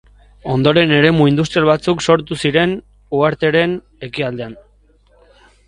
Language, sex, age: Basque, male, 30-39